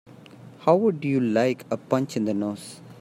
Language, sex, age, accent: English, male, 30-39, India and South Asia (India, Pakistan, Sri Lanka)